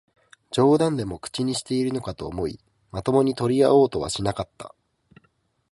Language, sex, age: Japanese, male, 19-29